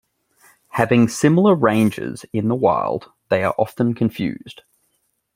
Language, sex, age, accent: English, male, 30-39, Australian English